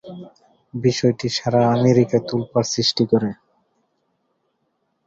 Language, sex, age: Bengali, male, 30-39